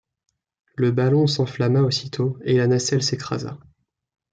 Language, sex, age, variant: French, male, 19-29, Français de métropole